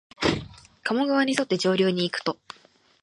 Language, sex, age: Japanese, female, 19-29